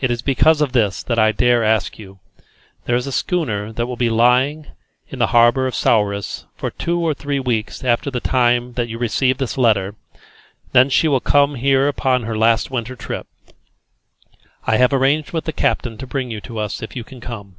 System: none